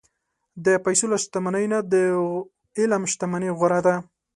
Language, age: Pashto, 19-29